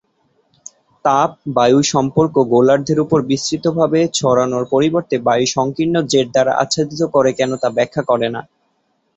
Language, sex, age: Bengali, male, 19-29